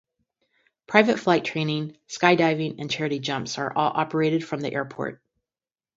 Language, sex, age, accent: English, female, 50-59, United States English; Midwestern